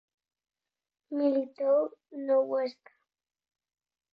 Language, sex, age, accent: Galician, female, 30-39, Neofalante